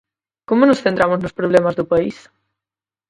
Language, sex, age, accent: Galician, female, under 19, Central (gheada); Normativo (estándar)